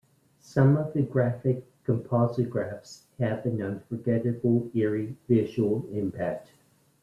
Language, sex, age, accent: English, male, 50-59, United States English